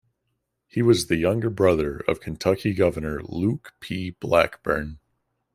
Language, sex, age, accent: English, male, 19-29, United States English